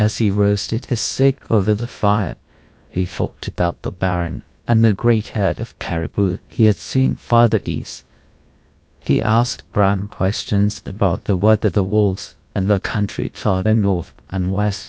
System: TTS, GlowTTS